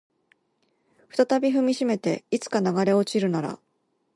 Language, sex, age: Japanese, female, 40-49